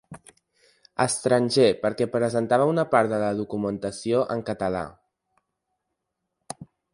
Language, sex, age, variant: Catalan, male, under 19, Central